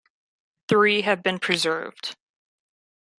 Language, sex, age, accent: English, female, 19-29, United States English